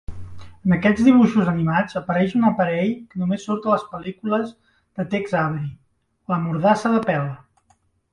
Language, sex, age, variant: Catalan, male, 40-49, Central